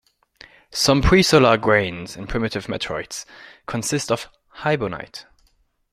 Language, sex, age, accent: English, male, 19-29, England English